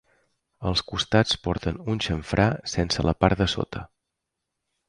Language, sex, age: Catalan, male, 30-39